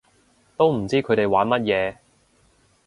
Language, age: Cantonese, 19-29